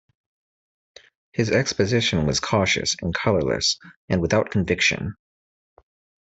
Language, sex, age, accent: English, male, 30-39, United States English